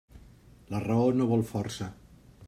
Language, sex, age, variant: Catalan, male, 50-59, Central